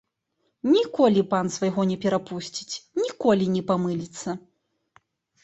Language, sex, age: Belarusian, female, 19-29